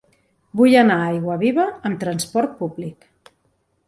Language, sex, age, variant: Catalan, female, 40-49, Central